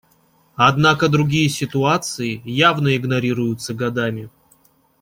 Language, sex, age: Russian, male, 30-39